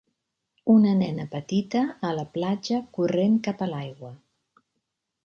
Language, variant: Catalan, Central